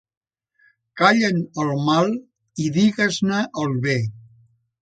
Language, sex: Catalan, male